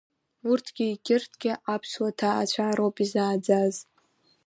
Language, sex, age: Abkhazian, female, under 19